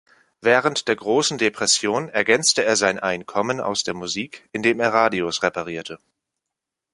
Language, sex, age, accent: German, male, 19-29, Deutschland Deutsch